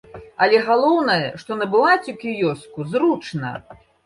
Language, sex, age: Belarusian, female, 60-69